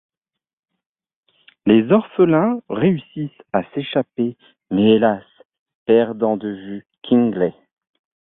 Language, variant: French, Français de métropole